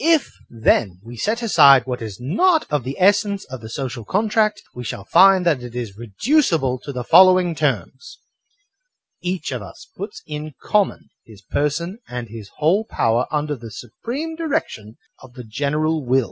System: none